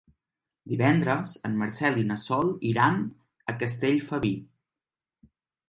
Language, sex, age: Catalan, male, 19-29